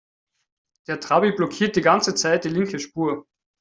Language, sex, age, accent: German, male, 19-29, Österreichisches Deutsch